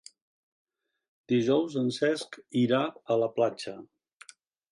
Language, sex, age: Catalan, male, 70-79